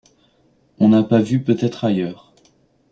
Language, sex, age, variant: French, male, under 19, Français de métropole